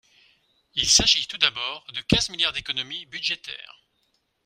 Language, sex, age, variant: French, male, 40-49, Français de métropole